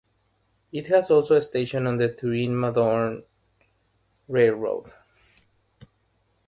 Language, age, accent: English, 19-29, United States English; India and South Asia (India, Pakistan, Sri Lanka)